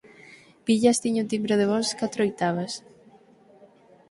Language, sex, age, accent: Galician, female, 19-29, Atlántico (seseo e gheada); Normativo (estándar)